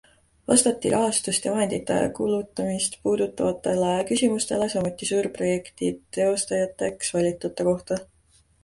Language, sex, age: Estonian, female, 19-29